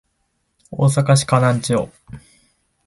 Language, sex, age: Japanese, male, 19-29